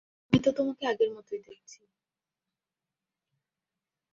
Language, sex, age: Bengali, female, 19-29